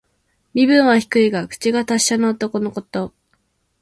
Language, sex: Japanese, female